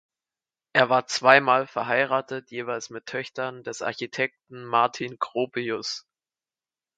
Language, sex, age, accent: German, male, under 19, Deutschland Deutsch